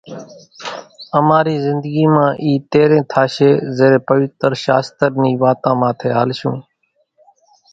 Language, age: Kachi Koli, 19-29